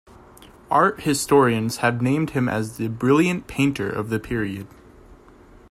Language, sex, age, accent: English, male, under 19, United States English